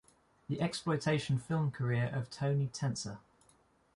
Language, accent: English, England English